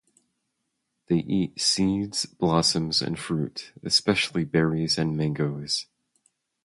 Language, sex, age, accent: English, male, 19-29, United States English